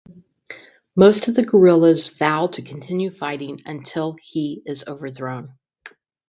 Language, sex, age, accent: English, female, 50-59, United States English; Midwestern